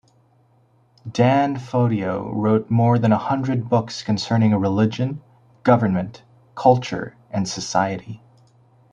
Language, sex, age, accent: English, male, 19-29, United States English